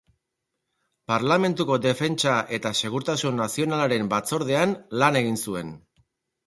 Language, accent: Basque, Erdialdekoa edo Nafarra (Gipuzkoa, Nafarroa)